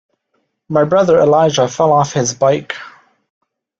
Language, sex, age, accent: English, male, 19-29, Canadian English